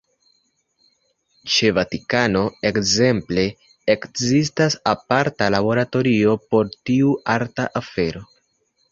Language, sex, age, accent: Esperanto, male, 19-29, Internacia